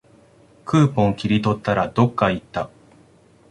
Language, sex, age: Japanese, male, 19-29